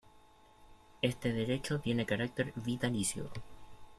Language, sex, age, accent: Spanish, male, 19-29, Chileno: Chile, Cuyo